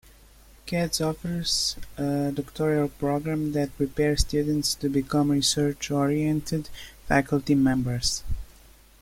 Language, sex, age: English, male, 19-29